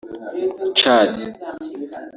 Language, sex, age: Kinyarwanda, male, under 19